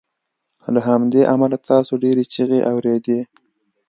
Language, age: Pashto, 19-29